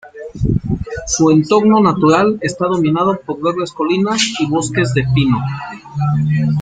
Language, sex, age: Spanish, male, 40-49